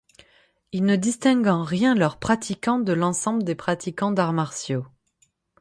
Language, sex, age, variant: French, female, 30-39, Français de métropole